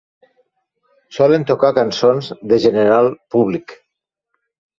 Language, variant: Catalan, Septentrional